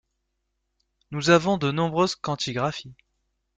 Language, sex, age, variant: French, male, 19-29, Français de métropole